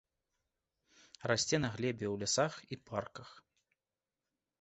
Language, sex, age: Belarusian, male, 30-39